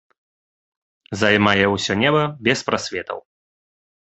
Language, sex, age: Belarusian, male, 19-29